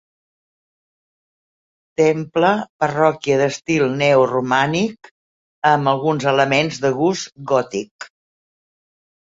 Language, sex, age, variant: Catalan, female, 70-79, Central